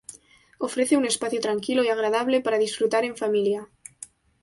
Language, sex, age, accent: Spanish, female, 19-29, España: Centro-Sur peninsular (Madrid, Toledo, Castilla-La Mancha)